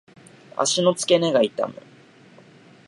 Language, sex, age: Japanese, male, 19-29